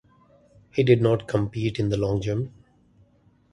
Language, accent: English, India and South Asia (India, Pakistan, Sri Lanka)